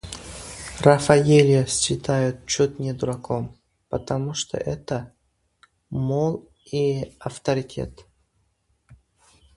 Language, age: Russian, under 19